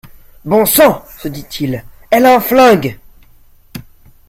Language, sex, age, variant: French, male, under 19, Français de métropole